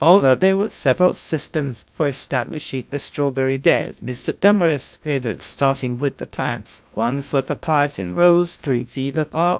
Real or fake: fake